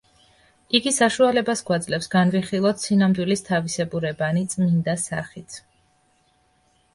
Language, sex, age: Georgian, female, 30-39